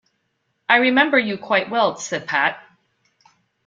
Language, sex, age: English, female, 40-49